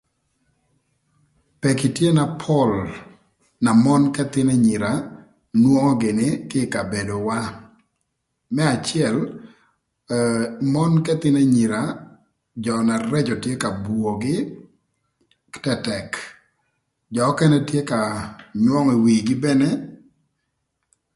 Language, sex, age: Thur, male, 30-39